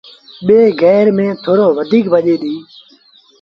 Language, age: Sindhi Bhil, under 19